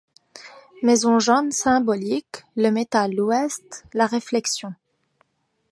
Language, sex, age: French, female, 19-29